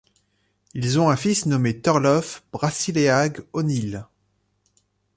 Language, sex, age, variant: French, male, 30-39, Français de métropole